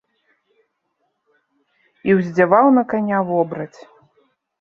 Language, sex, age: Belarusian, female, 30-39